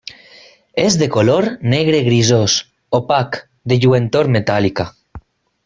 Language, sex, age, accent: Catalan, male, 30-39, valencià; valencià meridional